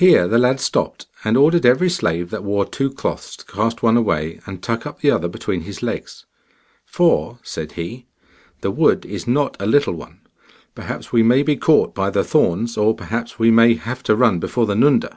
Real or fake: real